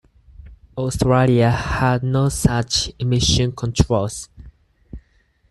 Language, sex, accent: English, male, United States English